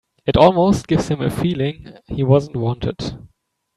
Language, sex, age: English, male, 19-29